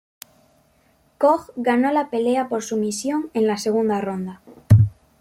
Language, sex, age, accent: Spanish, female, under 19, España: Norte peninsular (Asturias, Castilla y León, Cantabria, País Vasco, Navarra, Aragón, La Rioja, Guadalajara, Cuenca)